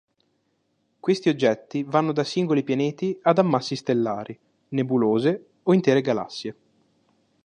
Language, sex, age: Italian, male, 19-29